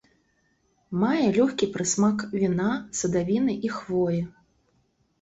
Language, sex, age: Belarusian, female, 40-49